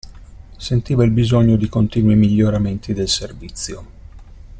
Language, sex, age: Italian, male, 50-59